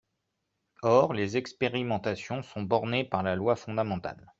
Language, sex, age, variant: French, male, 40-49, Français de métropole